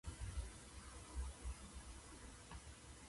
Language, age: Japanese, 60-69